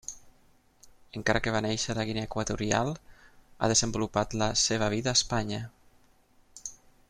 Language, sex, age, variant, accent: Catalan, male, 30-39, Valencià meridional, central; valencià